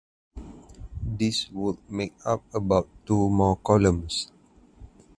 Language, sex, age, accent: English, male, 30-39, Malaysian English